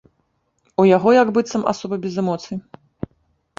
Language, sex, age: Belarusian, female, 30-39